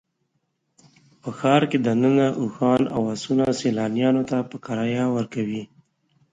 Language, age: Pashto, 30-39